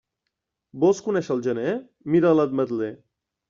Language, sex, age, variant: Catalan, male, 19-29, Central